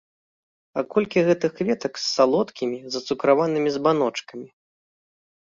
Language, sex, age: Belarusian, male, 30-39